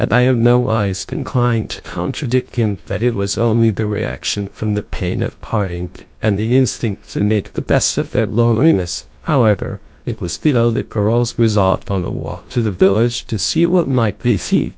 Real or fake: fake